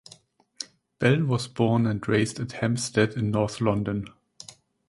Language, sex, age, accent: English, male, 19-29, German English